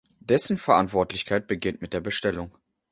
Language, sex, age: German, male, 19-29